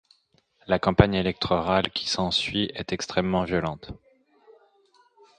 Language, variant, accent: French, Français d'Europe, Français de l'ouest de la France